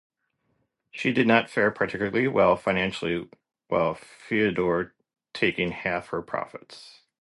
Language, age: English, 40-49